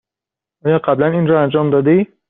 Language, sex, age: Persian, male, under 19